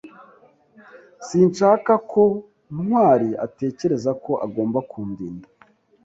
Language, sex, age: Kinyarwanda, male, 19-29